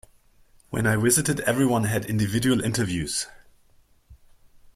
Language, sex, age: English, male, 30-39